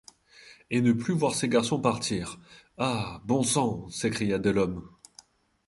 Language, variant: French, Français de métropole